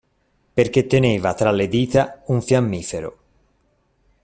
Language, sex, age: Italian, male, 40-49